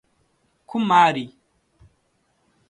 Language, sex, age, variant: Portuguese, male, 30-39, Portuguese (Brasil)